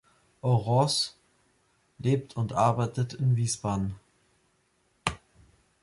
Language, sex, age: German, male, under 19